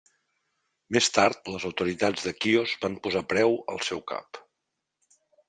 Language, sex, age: Catalan, male, 40-49